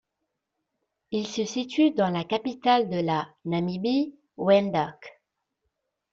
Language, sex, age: French, female, 19-29